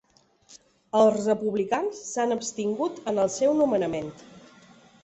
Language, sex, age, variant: Catalan, female, 30-39, Balear